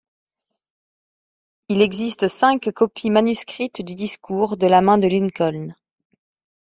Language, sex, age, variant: French, female, 40-49, Français de métropole